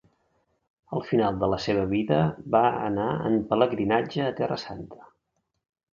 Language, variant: Catalan, Central